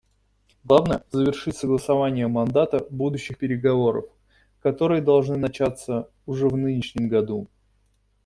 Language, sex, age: Russian, male, 30-39